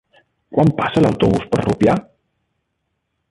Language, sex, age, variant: Catalan, male, 40-49, Balear